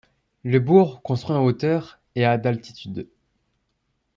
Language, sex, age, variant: French, male, under 19, Français de métropole